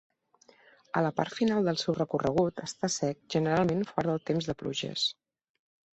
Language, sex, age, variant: Catalan, female, 40-49, Central